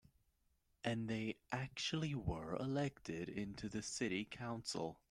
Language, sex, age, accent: English, male, under 19, England English